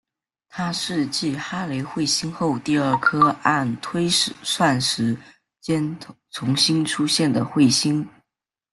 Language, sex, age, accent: Chinese, male, under 19, 出生地：湖南省